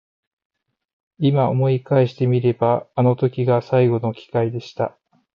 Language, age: Japanese, 40-49